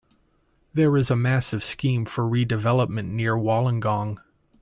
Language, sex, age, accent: English, male, 19-29, United States English